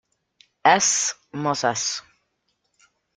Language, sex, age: Italian, male, under 19